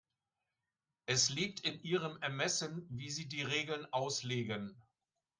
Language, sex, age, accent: German, male, 60-69, Deutschland Deutsch